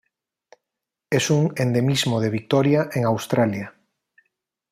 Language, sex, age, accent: Spanish, male, 40-49, España: Islas Canarias